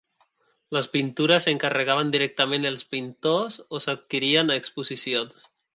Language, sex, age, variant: Catalan, male, 19-29, Central